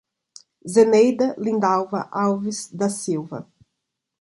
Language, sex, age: Portuguese, female, 40-49